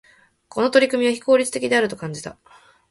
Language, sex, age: Japanese, female, 19-29